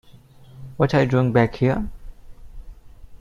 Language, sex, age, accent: English, male, 19-29, India and South Asia (India, Pakistan, Sri Lanka)